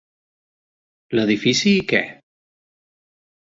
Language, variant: Catalan, Central